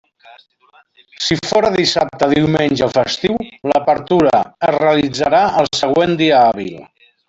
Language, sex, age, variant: Catalan, male, 50-59, Nord-Occidental